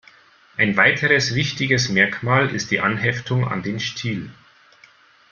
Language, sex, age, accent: German, male, 40-49, Deutschland Deutsch